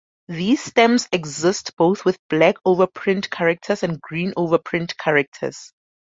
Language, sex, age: English, female, 19-29